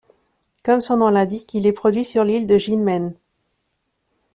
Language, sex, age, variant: French, female, 30-39, Français de métropole